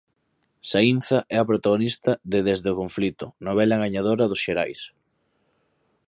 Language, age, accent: Galician, 19-29, Atlántico (seseo e gheada)